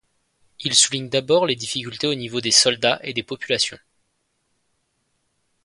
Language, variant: French, Français de métropole